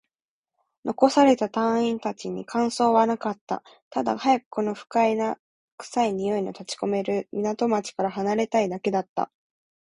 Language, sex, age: Japanese, female, 19-29